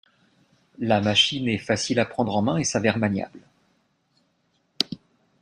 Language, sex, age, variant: French, male, 30-39, Français de métropole